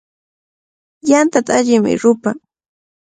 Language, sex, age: Cajatambo North Lima Quechua, female, 30-39